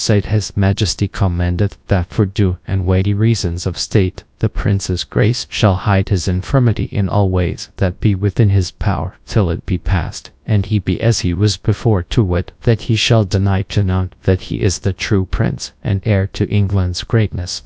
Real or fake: fake